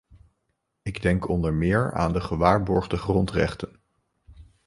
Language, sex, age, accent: Dutch, male, 19-29, Nederlands Nederlands